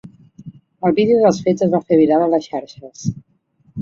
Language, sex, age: Catalan, female, 40-49